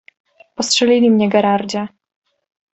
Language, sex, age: Polish, female, 19-29